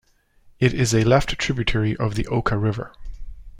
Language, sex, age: English, male, 30-39